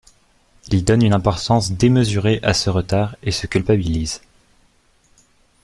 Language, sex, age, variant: French, male, 19-29, Français de métropole